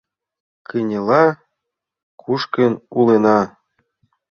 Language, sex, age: Mari, male, 40-49